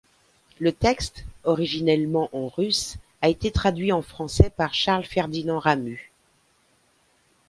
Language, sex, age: French, female, 50-59